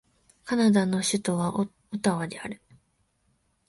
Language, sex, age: Japanese, female, 19-29